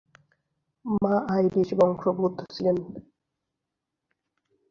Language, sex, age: Bengali, male, 19-29